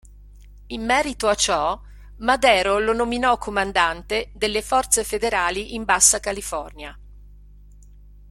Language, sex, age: Italian, female, 50-59